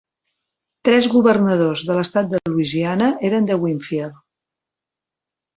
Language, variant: Catalan, Central